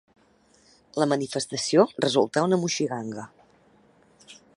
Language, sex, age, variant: Catalan, female, 40-49, Central